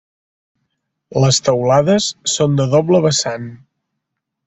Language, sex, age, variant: Catalan, male, 30-39, Septentrional